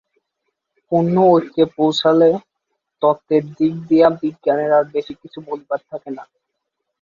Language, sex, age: Bengali, male, 19-29